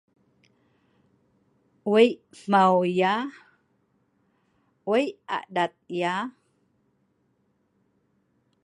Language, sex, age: Sa'ban, female, 50-59